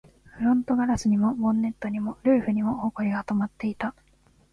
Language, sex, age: Japanese, female, 19-29